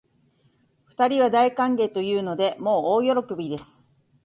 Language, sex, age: Japanese, female, 40-49